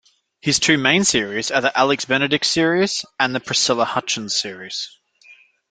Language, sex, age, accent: English, male, 19-29, Australian English